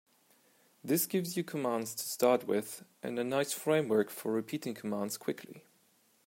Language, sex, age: English, male, 19-29